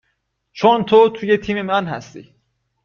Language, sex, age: Persian, male, 19-29